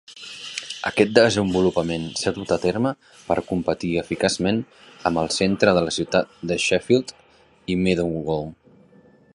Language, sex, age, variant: Catalan, male, 40-49, Central